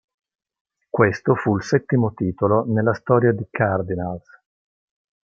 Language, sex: Italian, male